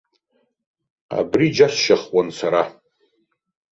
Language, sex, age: Abkhazian, male, 30-39